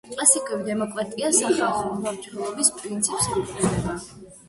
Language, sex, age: Georgian, female, 90+